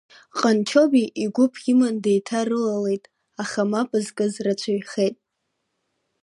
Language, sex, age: Abkhazian, female, under 19